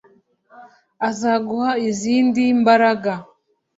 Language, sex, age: Kinyarwanda, female, 19-29